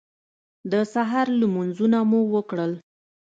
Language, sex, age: Pashto, female, 30-39